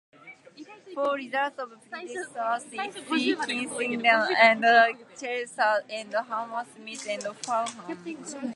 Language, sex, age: English, female, 19-29